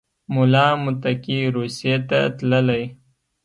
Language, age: Pashto, 19-29